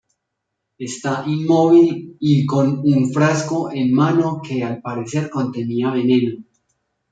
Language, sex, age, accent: Spanish, male, 30-39, Caribe: Cuba, Venezuela, Puerto Rico, República Dominicana, Panamá, Colombia caribeña, México caribeño, Costa del golfo de México